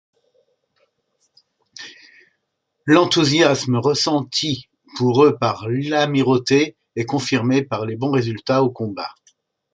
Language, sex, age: French, male, 60-69